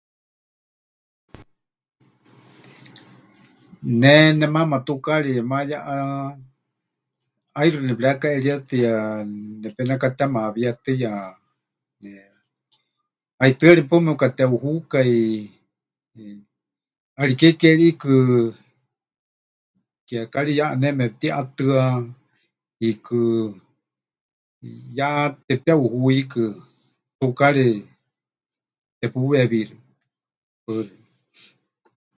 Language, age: Huichol, 50-59